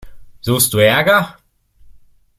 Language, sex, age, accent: German, male, 19-29, Deutschland Deutsch